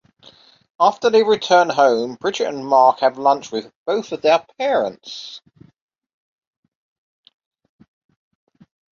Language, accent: English, England English